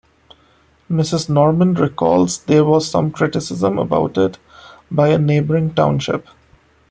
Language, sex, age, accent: English, male, 30-39, India and South Asia (India, Pakistan, Sri Lanka)